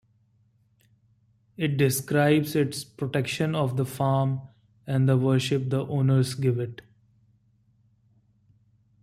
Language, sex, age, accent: English, male, 19-29, India and South Asia (India, Pakistan, Sri Lanka)